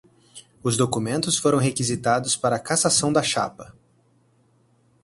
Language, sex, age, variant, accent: Portuguese, male, 19-29, Portuguese (Brasil), Paulista